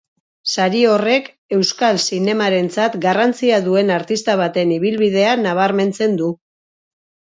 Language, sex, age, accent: Basque, female, 40-49, Mendebalekoa (Araba, Bizkaia, Gipuzkoako mendebaleko herri batzuk)